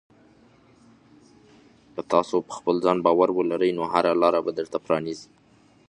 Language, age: Pashto, 30-39